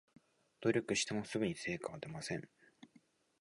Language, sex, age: Japanese, male, 19-29